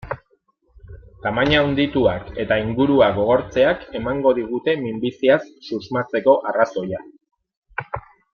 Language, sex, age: Basque, male, 30-39